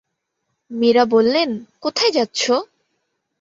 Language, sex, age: Bengali, female, 19-29